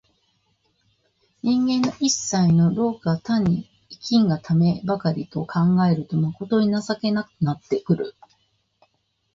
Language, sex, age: Japanese, female, 50-59